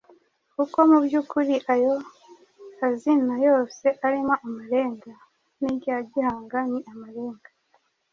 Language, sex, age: Kinyarwanda, female, 30-39